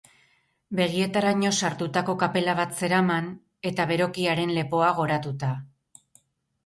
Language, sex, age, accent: Basque, female, 40-49, Erdialdekoa edo Nafarra (Gipuzkoa, Nafarroa)